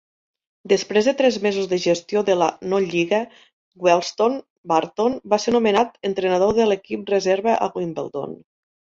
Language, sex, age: Catalan, female, 30-39